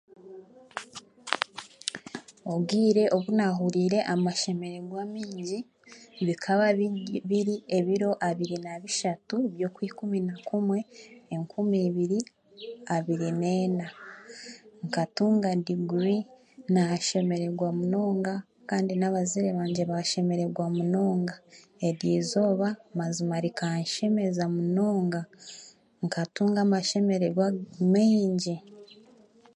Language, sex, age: Chiga, female, 19-29